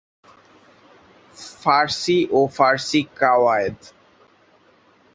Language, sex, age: Bengali, male, under 19